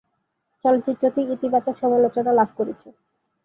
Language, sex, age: Bengali, female, 19-29